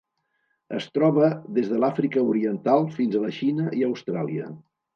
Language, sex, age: Catalan, male, 80-89